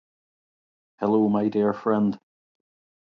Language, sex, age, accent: English, male, 40-49, Northern Irish